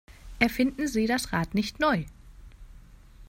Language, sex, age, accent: German, female, 19-29, Deutschland Deutsch